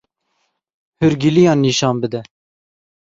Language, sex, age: Kurdish, male, 19-29